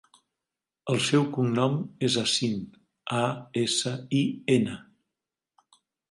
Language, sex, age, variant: Catalan, male, 60-69, Nord-Occidental